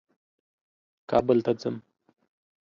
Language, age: Pashto, 19-29